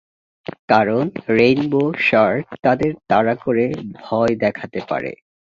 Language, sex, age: Bengali, male, 19-29